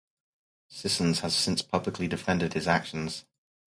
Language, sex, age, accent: English, male, 30-39, England English